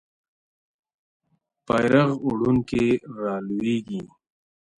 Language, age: Pashto, 30-39